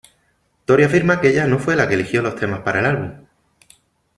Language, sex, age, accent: Spanish, male, 30-39, España: Sur peninsular (Andalucia, Extremadura, Murcia)